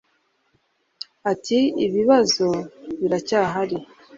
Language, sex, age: Kinyarwanda, male, 40-49